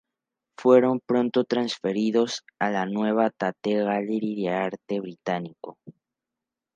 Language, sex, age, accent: Spanish, male, under 19, México